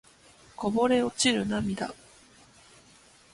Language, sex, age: Japanese, female, 30-39